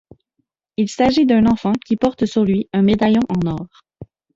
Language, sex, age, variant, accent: French, female, 30-39, Français d'Amérique du Nord, Français du Canada